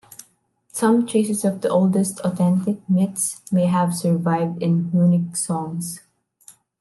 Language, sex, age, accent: English, female, 19-29, Filipino